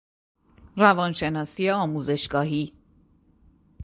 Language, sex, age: Persian, female, 40-49